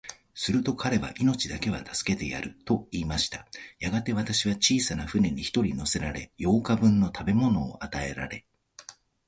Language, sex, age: Japanese, male, 30-39